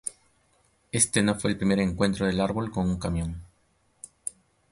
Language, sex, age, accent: Spanish, male, 30-39, Peru